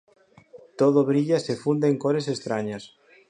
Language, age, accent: Galician, 30-39, Atlántico (seseo e gheada)